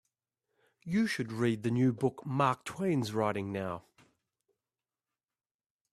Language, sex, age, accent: English, male, 50-59, Australian English